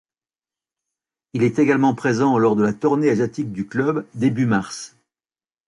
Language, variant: French, Français de métropole